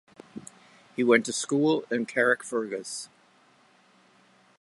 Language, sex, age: English, male, 70-79